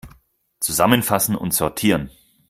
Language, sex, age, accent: German, male, 19-29, Deutschland Deutsch